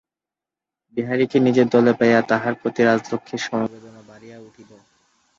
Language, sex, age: Bengali, male, 19-29